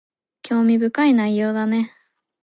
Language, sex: Japanese, female